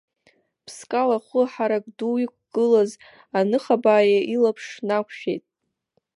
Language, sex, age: Abkhazian, female, under 19